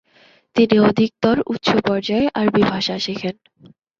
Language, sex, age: Bengali, female, 19-29